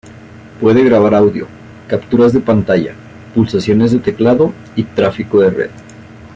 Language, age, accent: Spanish, 50-59, México